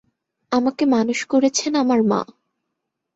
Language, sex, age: Bengali, female, 19-29